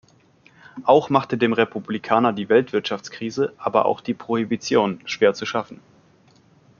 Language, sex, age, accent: German, male, 30-39, Deutschland Deutsch